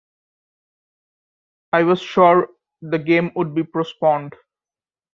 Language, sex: English, male